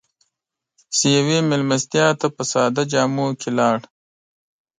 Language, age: Pashto, 19-29